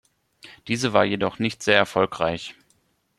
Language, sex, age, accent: German, male, 19-29, Deutschland Deutsch